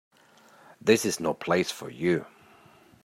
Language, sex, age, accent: English, male, 30-39, United States English